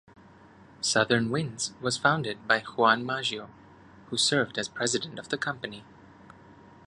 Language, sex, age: English, male, 30-39